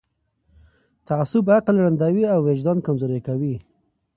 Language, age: Pashto, 19-29